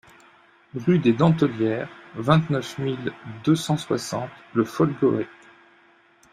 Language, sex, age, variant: French, male, 50-59, Français de métropole